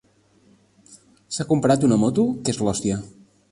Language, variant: Catalan, Central